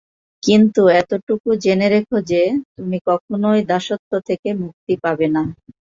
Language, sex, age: Bengali, male, under 19